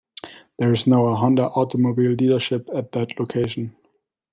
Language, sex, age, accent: English, male, 19-29, United States English